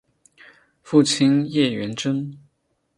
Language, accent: Chinese, 出生地：江西省